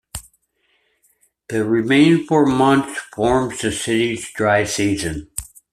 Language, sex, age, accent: English, male, 50-59, United States English